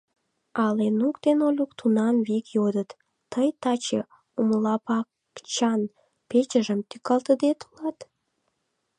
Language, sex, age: Mari, female, 19-29